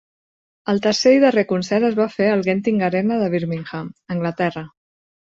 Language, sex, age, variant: Catalan, female, 30-39, Central